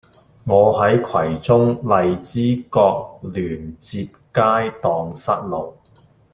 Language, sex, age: Cantonese, male, 50-59